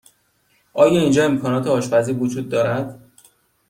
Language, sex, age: Persian, male, 19-29